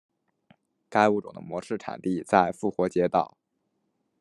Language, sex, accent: Chinese, male, 出生地：河南省